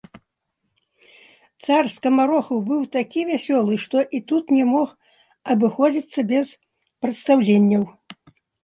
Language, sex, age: Belarusian, female, 70-79